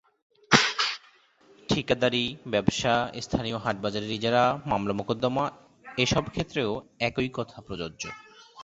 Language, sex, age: Bengali, male, 30-39